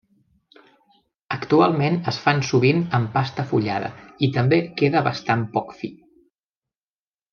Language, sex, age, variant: Catalan, male, 30-39, Central